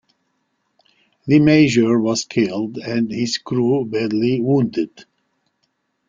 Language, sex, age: English, male, 60-69